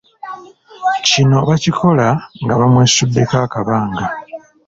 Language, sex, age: Ganda, male, 40-49